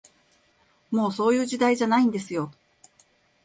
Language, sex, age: Japanese, female, 50-59